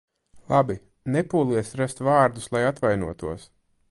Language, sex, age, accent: Latvian, male, 30-39, Riga